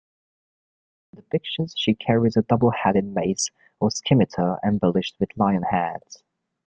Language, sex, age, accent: English, male, under 19, United States English